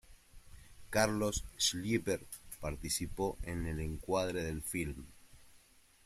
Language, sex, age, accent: Spanish, male, 40-49, Rioplatense: Argentina, Uruguay, este de Bolivia, Paraguay